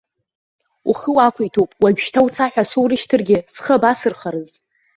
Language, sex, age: Abkhazian, female, under 19